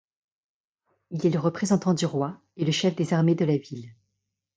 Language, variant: French, Français de métropole